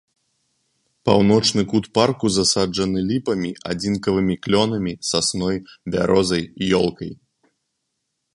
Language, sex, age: Belarusian, male, 19-29